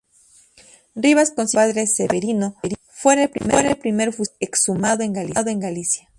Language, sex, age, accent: Spanish, female, 19-29, México